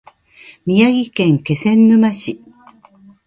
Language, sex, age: Japanese, female, 50-59